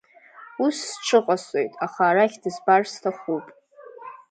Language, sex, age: Abkhazian, female, under 19